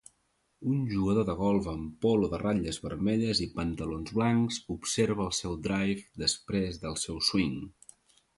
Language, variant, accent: Catalan, Central, central